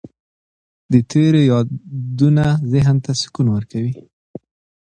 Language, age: Pashto, 19-29